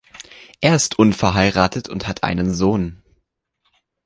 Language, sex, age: German, male, 19-29